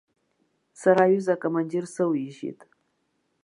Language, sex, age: Abkhazian, female, 50-59